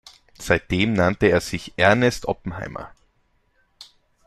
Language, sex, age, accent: German, male, 19-29, Österreichisches Deutsch